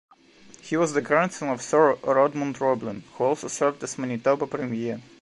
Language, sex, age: English, male, 19-29